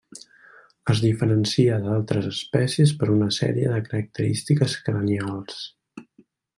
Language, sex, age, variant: Catalan, male, 19-29, Central